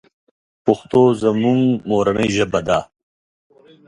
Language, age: Pashto, 30-39